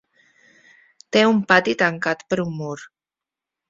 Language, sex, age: Catalan, female, 40-49